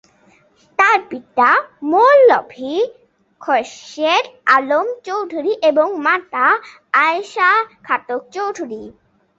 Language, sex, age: Bengali, female, 30-39